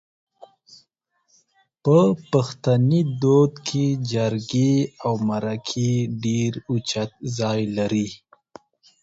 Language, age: Pashto, 19-29